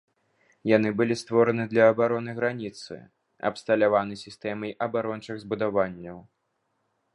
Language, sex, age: Belarusian, male, under 19